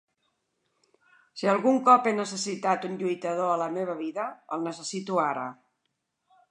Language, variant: Catalan, Central